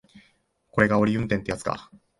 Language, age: Japanese, 19-29